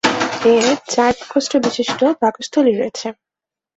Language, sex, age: Bengali, female, 19-29